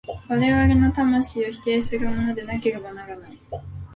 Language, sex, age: Japanese, female, 19-29